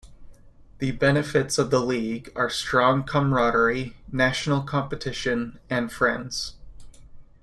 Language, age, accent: English, 30-39, United States English